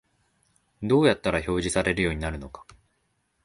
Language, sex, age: Japanese, male, 19-29